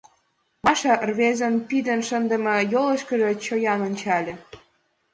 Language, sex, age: Mari, female, 19-29